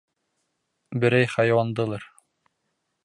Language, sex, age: Bashkir, male, 19-29